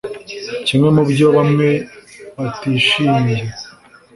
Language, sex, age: Kinyarwanda, male, 19-29